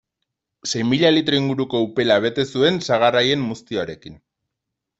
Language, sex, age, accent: Basque, male, 30-39, Erdialdekoa edo Nafarra (Gipuzkoa, Nafarroa)